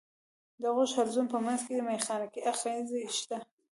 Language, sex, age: Pashto, female, 19-29